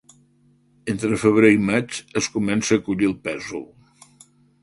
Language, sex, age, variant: Catalan, male, 70-79, Central